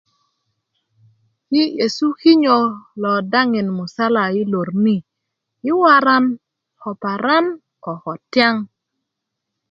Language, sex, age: Kuku, female, 30-39